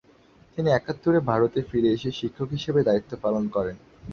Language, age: Bengali, 19-29